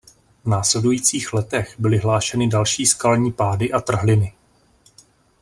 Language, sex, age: Czech, male, 30-39